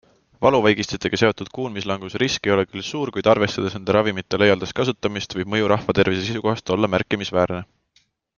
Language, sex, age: Estonian, male, 19-29